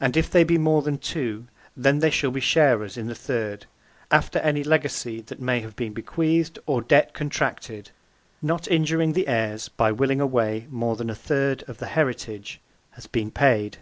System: none